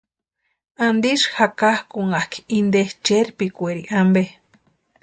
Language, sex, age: Western Highland Purepecha, female, 19-29